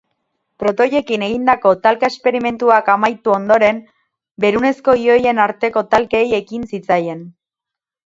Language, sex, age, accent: Basque, female, 30-39, Erdialdekoa edo Nafarra (Gipuzkoa, Nafarroa)